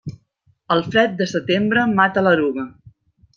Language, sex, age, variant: Catalan, female, 50-59, Central